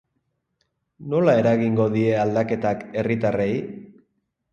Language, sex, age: Basque, male, 40-49